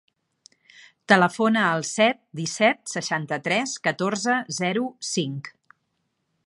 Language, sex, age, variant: Catalan, female, 40-49, Central